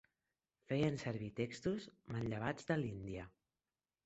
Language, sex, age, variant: Catalan, female, 50-59, Central